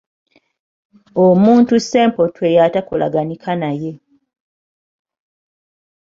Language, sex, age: Ganda, female, 30-39